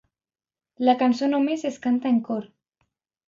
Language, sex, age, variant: Catalan, female, under 19, Alacantí